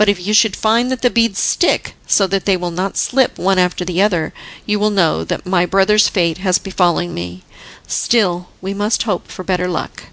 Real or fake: real